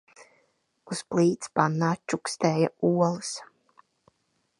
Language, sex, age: Latvian, female, 30-39